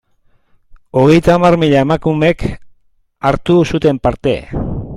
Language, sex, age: Basque, male, 60-69